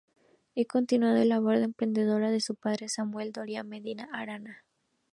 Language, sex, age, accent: Spanish, female, 19-29, México